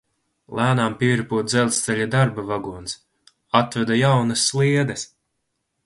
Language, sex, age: Latvian, male, under 19